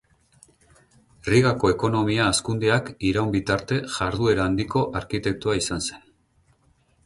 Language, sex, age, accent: Basque, male, 40-49, Mendebalekoa (Araba, Bizkaia, Gipuzkoako mendebaleko herri batzuk)